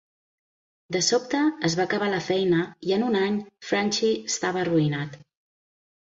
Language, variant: Catalan, Central